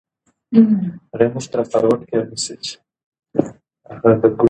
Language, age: Pashto, 19-29